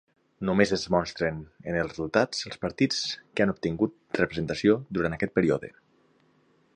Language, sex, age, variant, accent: Catalan, male, 30-39, Central, Lleidatà